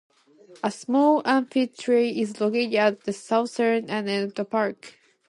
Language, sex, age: English, female, under 19